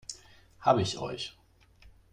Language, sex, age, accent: German, male, 30-39, Deutschland Deutsch